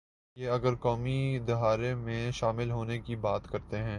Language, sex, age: Urdu, male, 19-29